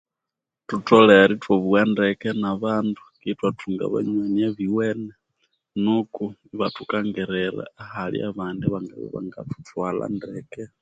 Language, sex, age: Konzo, male, 30-39